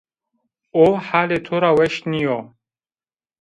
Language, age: Zaza, 30-39